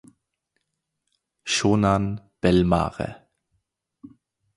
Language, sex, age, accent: German, male, 19-29, Österreichisches Deutsch